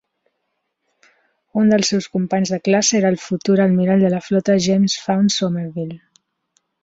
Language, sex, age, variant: Catalan, female, 30-39, Central